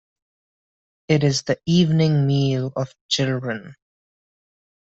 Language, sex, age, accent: English, male, 19-29, India and South Asia (India, Pakistan, Sri Lanka)